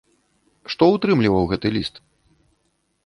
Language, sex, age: Belarusian, male, 40-49